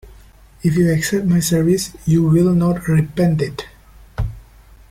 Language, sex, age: English, male, 19-29